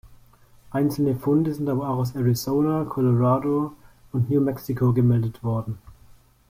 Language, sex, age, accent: German, male, 19-29, Deutschland Deutsch